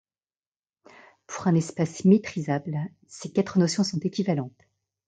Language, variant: French, Français de métropole